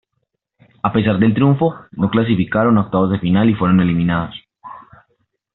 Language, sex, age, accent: Spanish, male, 19-29, Andino-Pacífico: Colombia, Perú, Ecuador, oeste de Bolivia y Venezuela andina